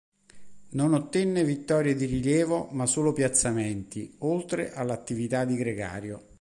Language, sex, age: Italian, male, 60-69